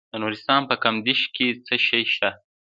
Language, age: Pashto, 19-29